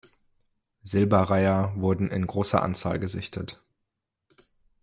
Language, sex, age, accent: German, male, 19-29, Deutschland Deutsch